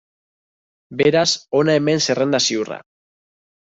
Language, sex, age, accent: Basque, male, 19-29, Mendebalekoa (Araba, Bizkaia, Gipuzkoako mendebaleko herri batzuk)